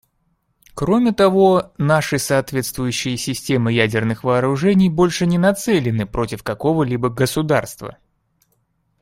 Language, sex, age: Russian, male, 19-29